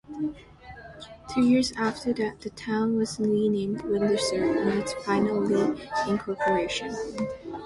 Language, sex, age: English, female, 19-29